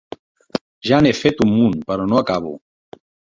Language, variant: Catalan, Nord-Occidental